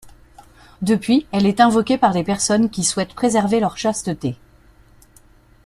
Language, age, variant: French, 40-49, Français de métropole